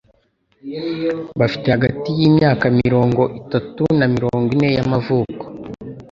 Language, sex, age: Kinyarwanda, male, under 19